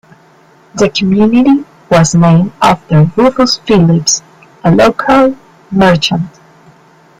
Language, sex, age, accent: English, female, 19-29, United States English